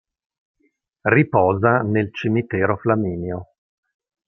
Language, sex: Italian, male